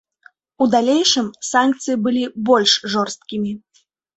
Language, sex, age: Belarusian, female, 19-29